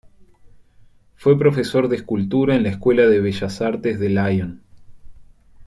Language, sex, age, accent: Spanish, male, 19-29, Rioplatense: Argentina, Uruguay, este de Bolivia, Paraguay